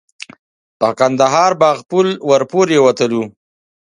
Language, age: Pashto, 30-39